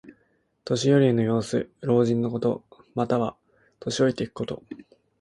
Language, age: Japanese, 19-29